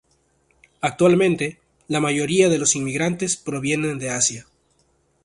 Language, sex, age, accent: Spanish, male, 19-29, Andino-Pacífico: Colombia, Perú, Ecuador, oeste de Bolivia y Venezuela andina